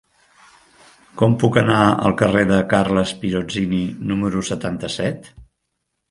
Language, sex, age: Catalan, male, 60-69